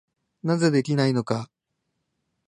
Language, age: Japanese, 19-29